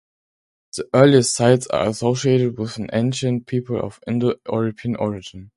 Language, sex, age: English, male, under 19